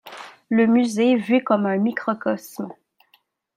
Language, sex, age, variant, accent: French, female, 19-29, Français d'Amérique du Nord, Français du Canada